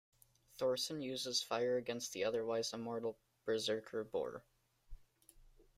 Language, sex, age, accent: English, male, 19-29, United States English